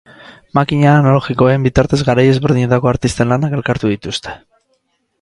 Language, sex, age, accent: Basque, male, 30-39, Mendebalekoa (Araba, Bizkaia, Gipuzkoako mendebaleko herri batzuk)